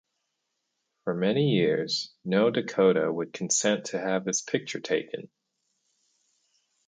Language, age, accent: English, 30-39, United States English